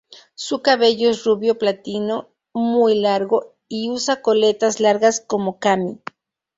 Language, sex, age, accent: Spanish, female, 50-59, México